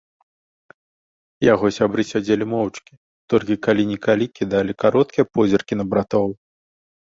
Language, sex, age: Belarusian, male, 19-29